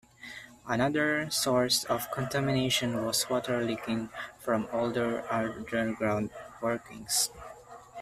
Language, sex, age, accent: English, male, under 19, Filipino